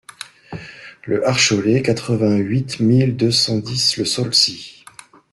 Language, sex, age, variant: French, male, 50-59, Français de métropole